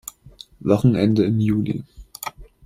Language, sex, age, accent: German, male, under 19, Deutschland Deutsch